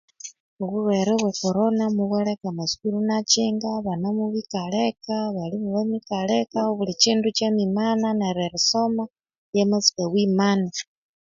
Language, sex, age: Konzo, female, 40-49